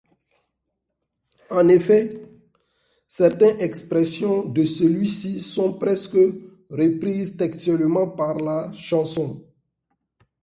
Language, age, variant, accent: French, 30-39, Français d'Afrique subsaharienne et des îles africaines, Français de Côte d’Ivoire